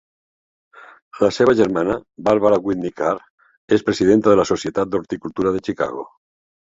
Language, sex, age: Catalan, male, 60-69